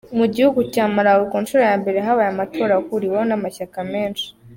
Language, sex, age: Kinyarwanda, female, under 19